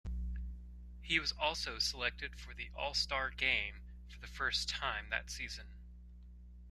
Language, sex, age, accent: English, male, 30-39, United States English